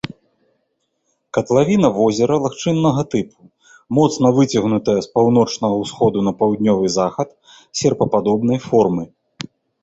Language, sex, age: Belarusian, male, 40-49